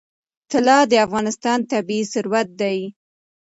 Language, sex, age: Pashto, female, 19-29